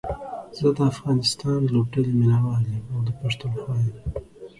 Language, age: Pashto, 19-29